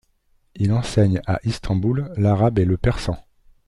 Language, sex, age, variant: French, male, 40-49, Français de métropole